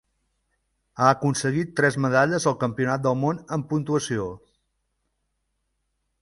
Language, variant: Catalan, Central